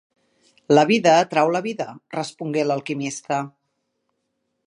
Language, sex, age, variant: Catalan, female, 50-59, Central